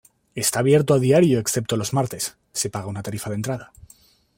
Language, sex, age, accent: Spanish, male, 19-29, España: Centro-Sur peninsular (Madrid, Toledo, Castilla-La Mancha)